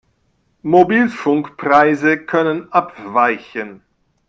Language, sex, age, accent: German, male, 60-69, Deutschland Deutsch